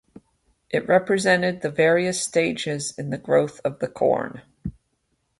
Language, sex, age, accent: English, female, 50-59, United States English